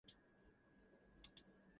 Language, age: English, 19-29